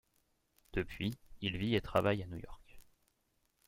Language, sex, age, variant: French, male, 19-29, Français de métropole